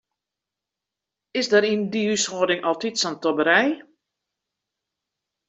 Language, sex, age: Western Frisian, female, 60-69